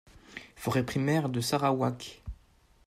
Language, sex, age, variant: French, male, under 19, Français de métropole